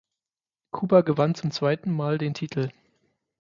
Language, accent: German, Deutschland Deutsch